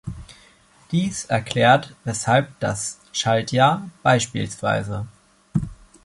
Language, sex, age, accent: German, male, 19-29, Deutschland Deutsch